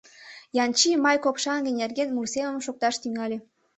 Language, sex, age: Mari, female, under 19